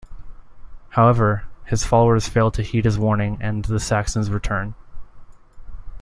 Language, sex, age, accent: English, male, 19-29, United States English